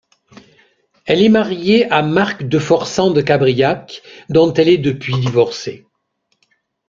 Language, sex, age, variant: French, male, 50-59, Français de métropole